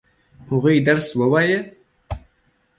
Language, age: Pashto, 19-29